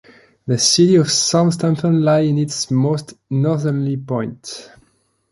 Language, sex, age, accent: English, male, 19-29, United States English